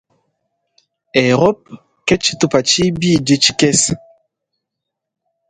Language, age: Luba-Lulua, 19-29